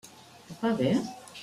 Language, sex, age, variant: Catalan, female, 50-59, Central